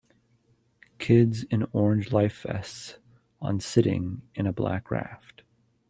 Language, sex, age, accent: English, male, 40-49, United States English